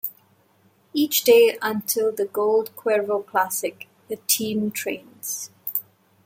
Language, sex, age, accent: English, female, 30-39, Singaporean English